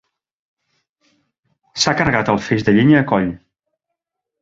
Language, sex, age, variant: Catalan, male, 40-49, Central